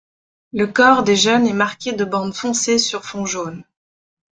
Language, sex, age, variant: French, female, 19-29, Français de métropole